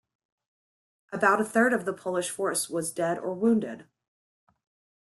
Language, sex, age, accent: English, female, 30-39, United States English